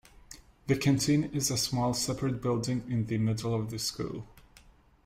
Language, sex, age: English, male, 19-29